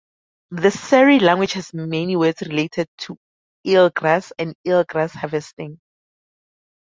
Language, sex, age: English, female, 19-29